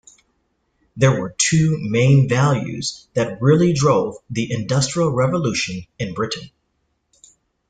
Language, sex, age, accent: English, male, 40-49, United States English